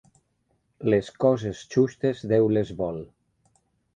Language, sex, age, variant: Catalan, male, 50-59, Nord-Occidental